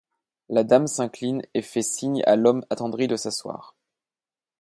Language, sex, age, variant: French, male, 30-39, Français de métropole